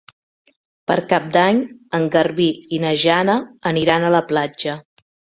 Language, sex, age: Catalan, female, 50-59